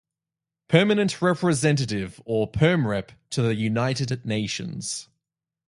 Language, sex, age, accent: English, male, 19-29, Australian English